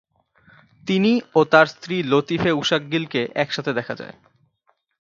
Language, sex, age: Bengali, male, 19-29